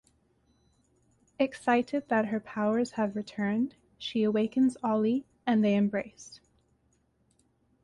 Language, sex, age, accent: English, female, 19-29, Canadian English